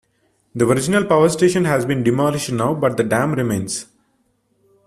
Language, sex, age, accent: English, male, 19-29, India and South Asia (India, Pakistan, Sri Lanka)